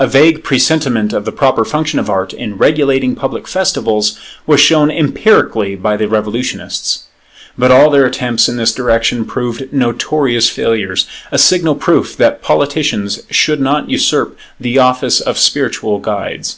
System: none